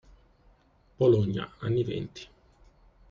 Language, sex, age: Italian, male, 50-59